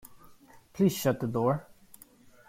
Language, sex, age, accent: English, male, 19-29, United States English